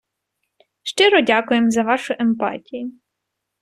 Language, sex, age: Ukrainian, female, 30-39